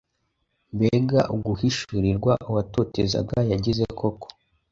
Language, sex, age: Kinyarwanda, male, under 19